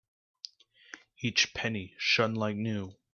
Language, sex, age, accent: English, male, 19-29, United States English